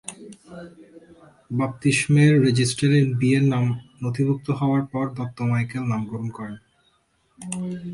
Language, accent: Bengali, শুদ্ধ বাংলা